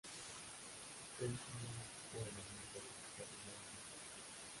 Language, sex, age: Spanish, male, 19-29